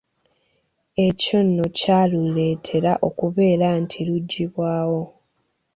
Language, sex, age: Ganda, female, 19-29